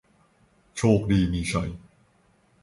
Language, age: Thai, 19-29